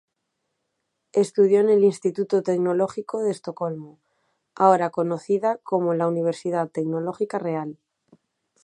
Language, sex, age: Spanish, female, 30-39